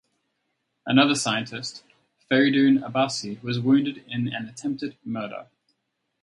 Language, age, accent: English, 30-39, Australian English